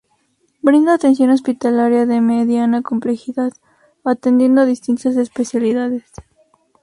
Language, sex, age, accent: Spanish, female, 19-29, México